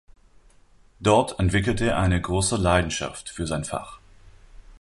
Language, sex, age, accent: German, male, 40-49, Deutschland Deutsch